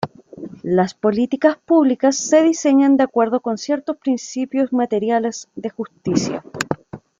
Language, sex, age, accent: Spanish, female, 30-39, Chileno: Chile, Cuyo